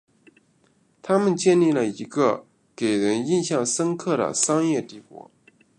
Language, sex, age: Chinese, male, 30-39